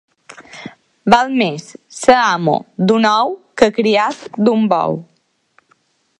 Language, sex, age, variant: Catalan, female, under 19, Balear